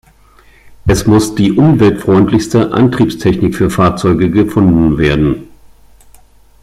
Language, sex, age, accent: German, male, 50-59, Deutschland Deutsch